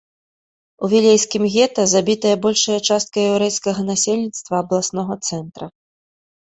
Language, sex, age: Belarusian, female, 30-39